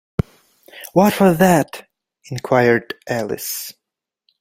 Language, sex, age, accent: English, male, under 19, Canadian English